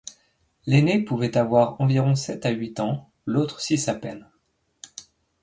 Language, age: French, 30-39